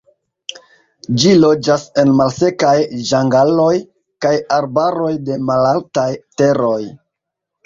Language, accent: Esperanto, Internacia